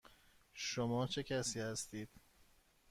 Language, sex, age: Persian, male, 30-39